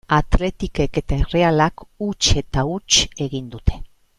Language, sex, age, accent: Basque, female, 40-49, Mendebalekoa (Araba, Bizkaia, Gipuzkoako mendebaleko herri batzuk)